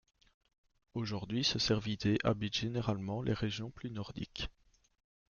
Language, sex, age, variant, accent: French, male, 19-29, Français d'Europe, Français de Belgique